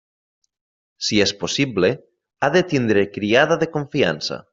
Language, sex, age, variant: Catalan, male, 19-29, Nord-Occidental